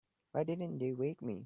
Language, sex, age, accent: English, male, under 19, India and South Asia (India, Pakistan, Sri Lanka)